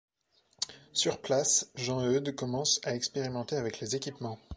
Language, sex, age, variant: French, male, 19-29, Français de métropole